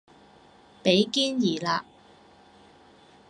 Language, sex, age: Cantonese, female, 19-29